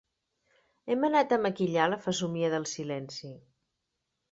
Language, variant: Catalan, Central